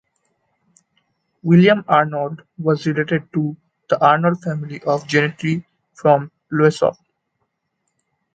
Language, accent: English, India and South Asia (India, Pakistan, Sri Lanka)